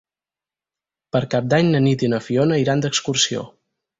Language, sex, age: Catalan, male, 19-29